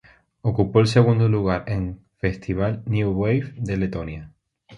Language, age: Spanish, 19-29